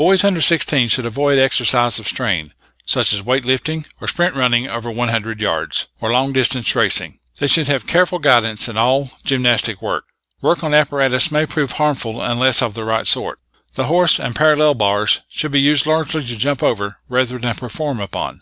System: none